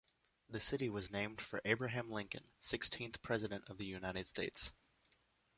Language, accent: English, United States English